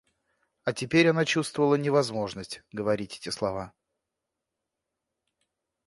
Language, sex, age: Russian, male, 30-39